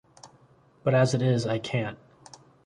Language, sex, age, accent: English, male, 30-39, United States English